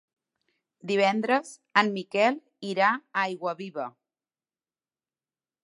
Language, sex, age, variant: Catalan, female, 30-39, Central